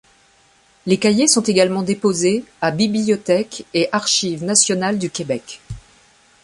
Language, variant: French, Français de métropole